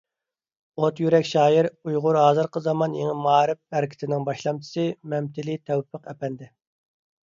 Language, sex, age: Uyghur, male, 30-39